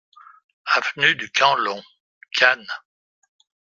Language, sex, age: French, male, 60-69